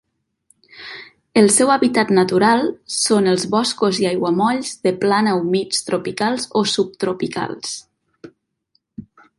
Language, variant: Catalan, Nord-Occidental